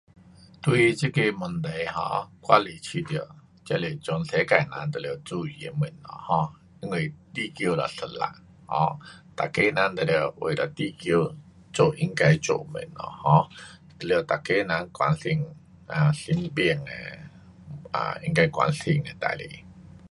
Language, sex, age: Pu-Xian Chinese, male, 50-59